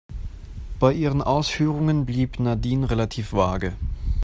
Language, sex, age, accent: German, male, 19-29, Deutschland Deutsch